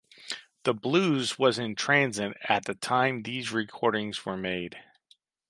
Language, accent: English, United States English